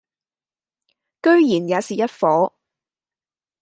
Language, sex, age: Cantonese, female, 19-29